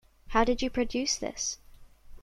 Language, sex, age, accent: English, female, under 19, England English